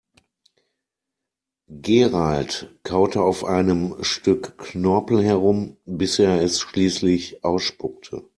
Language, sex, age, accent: German, male, 40-49, Deutschland Deutsch